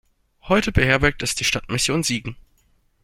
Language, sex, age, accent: German, male, 19-29, Deutschland Deutsch